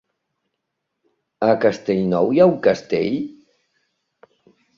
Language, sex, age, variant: Catalan, male, 50-59, Central